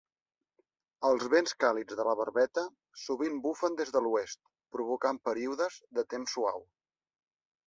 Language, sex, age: Catalan, male, 19-29